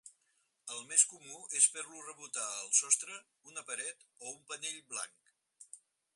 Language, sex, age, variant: Catalan, male, 60-69, Central